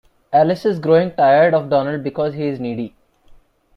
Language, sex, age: English, male, 30-39